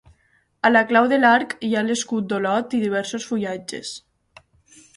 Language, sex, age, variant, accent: Catalan, female, 19-29, Valencià meridional, valencià